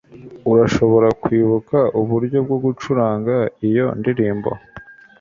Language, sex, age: Kinyarwanda, male, under 19